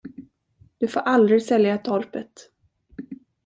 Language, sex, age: Swedish, female, 40-49